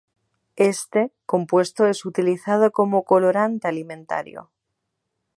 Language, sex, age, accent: Spanish, female, 30-39, España: Norte peninsular (Asturias, Castilla y León, Cantabria, País Vasco, Navarra, Aragón, La Rioja, Guadalajara, Cuenca)